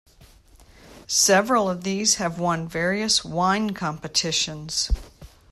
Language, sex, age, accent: English, female, 60-69, United States English